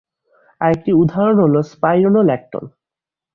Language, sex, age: Bengali, male, 19-29